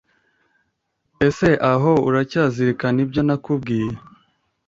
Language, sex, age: Kinyarwanda, male, 19-29